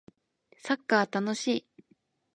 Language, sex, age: Japanese, female, 19-29